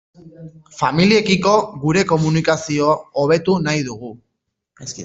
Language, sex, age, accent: Basque, male, 30-39, Erdialdekoa edo Nafarra (Gipuzkoa, Nafarroa)